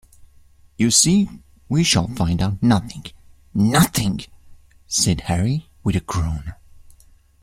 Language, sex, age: English, male, 19-29